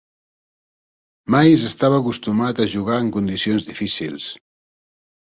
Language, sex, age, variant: Catalan, male, 60-69, Central